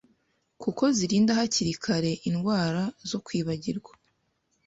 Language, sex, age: Kinyarwanda, female, 19-29